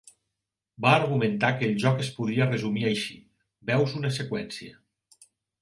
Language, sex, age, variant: Catalan, male, 50-59, Nord-Occidental